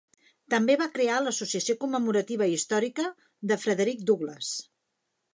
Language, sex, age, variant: Catalan, female, 50-59, Central